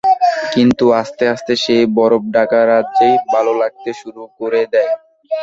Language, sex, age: Bengali, male, under 19